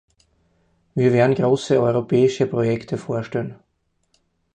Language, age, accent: German, 30-39, Österreichisches Deutsch